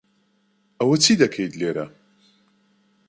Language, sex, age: Central Kurdish, male, 30-39